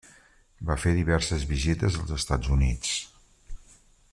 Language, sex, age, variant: Catalan, male, 50-59, Central